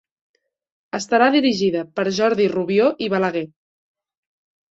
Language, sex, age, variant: Catalan, female, 19-29, Central